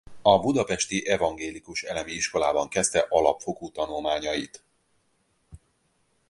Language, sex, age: Hungarian, male, 40-49